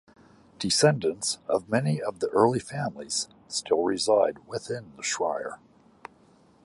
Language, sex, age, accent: English, male, 50-59, Canadian English